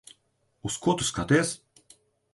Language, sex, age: Latvian, male, 30-39